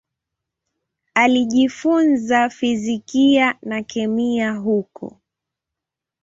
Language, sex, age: Swahili, female, 19-29